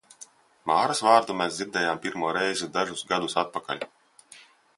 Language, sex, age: Latvian, male, 30-39